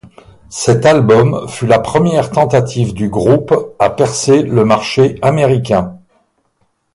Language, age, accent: French, 60-69, Français de l'ouest de la France